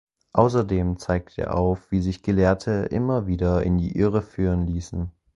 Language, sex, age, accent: German, male, under 19, Deutschland Deutsch